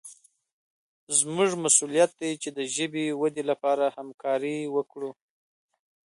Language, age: Pashto, 30-39